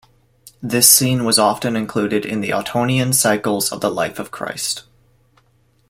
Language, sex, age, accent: English, male, 19-29, Canadian English